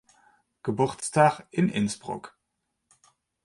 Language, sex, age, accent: German, male, 50-59, Deutschland Deutsch